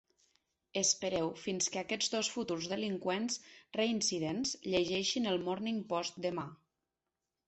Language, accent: Catalan, Ebrenc